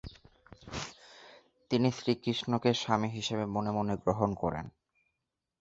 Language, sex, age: Bengali, male, 19-29